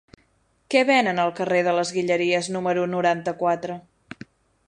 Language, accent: Catalan, central; septentrional; Empordanès